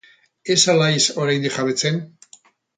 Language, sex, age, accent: Basque, male, 60-69, Erdialdekoa edo Nafarra (Gipuzkoa, Nafarroa)